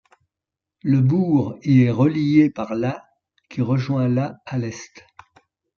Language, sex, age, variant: French, male, 70-79, Français de métropole